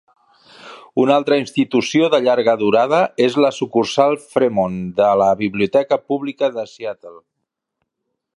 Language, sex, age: Catalan, male, 50-59